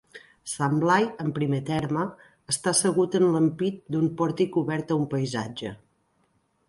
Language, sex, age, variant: Catalan, female, 40-49, Central